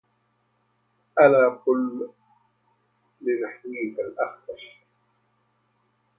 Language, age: Arabic, 40-49